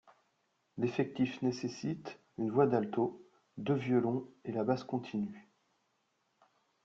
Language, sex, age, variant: French, male, 40-49, Français de métropole